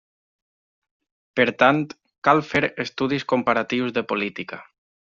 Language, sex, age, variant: Catalan, male, 19-29, Nord-Occidental